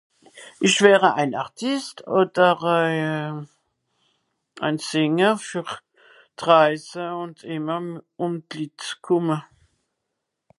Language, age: Swiss German, 60-69